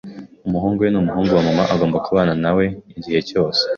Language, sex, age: Kinyarwanda, male, 19-29